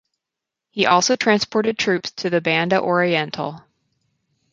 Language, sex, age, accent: English, female, 30-39, United States English